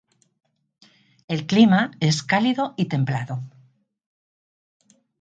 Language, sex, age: Spanish, female, 40-49